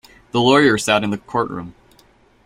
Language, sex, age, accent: English, male, 19-29, United States English